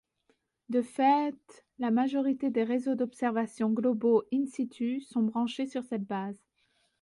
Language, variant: French, Français de métropole